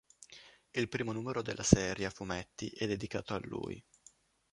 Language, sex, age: Italian, male, 19-29